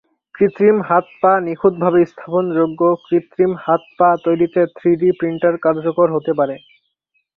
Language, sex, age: Bengali, male, 19-29